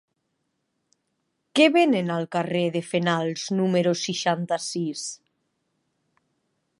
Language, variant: Catalan, Nord-Occidental